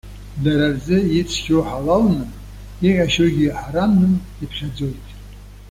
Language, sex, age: Abkhazian, male, 70-79